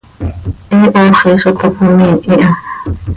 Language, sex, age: Seri, female, 30-39